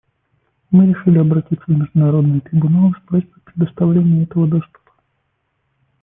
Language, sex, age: Russian, male, 30-39